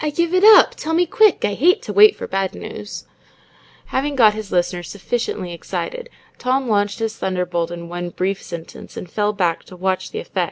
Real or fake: real